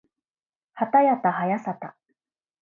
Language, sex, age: Japanese, female, 19-29